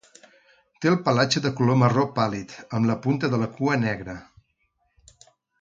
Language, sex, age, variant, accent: Catalan, male, 50-59, Central, central